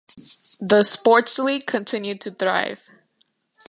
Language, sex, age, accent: English, female, under 19, United States English